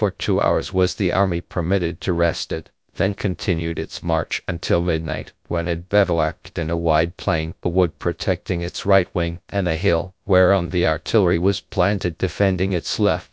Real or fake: fake